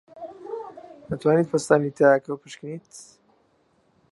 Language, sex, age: Central Kurdish, male, 19-29